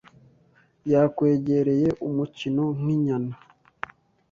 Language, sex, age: Kinyarwanda, male, 19-29